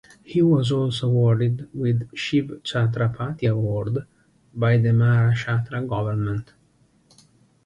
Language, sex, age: English, male, 30-39